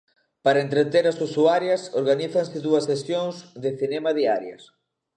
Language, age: Galician, 19-29